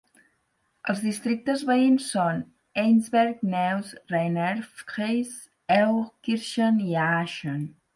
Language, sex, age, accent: Catalan, female, 30-39, gironí